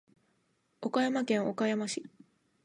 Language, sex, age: Japanese, female, 19-29